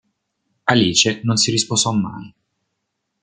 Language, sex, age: Italian, male, 19-29